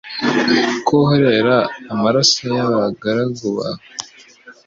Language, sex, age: Kinyarwanda, female, 30-39